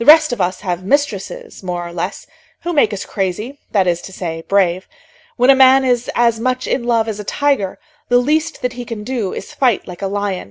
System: none